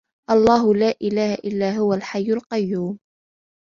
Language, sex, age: Arabic, female, 19-29